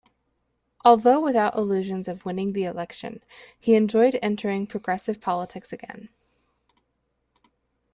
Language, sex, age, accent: English, female, 19-29, England English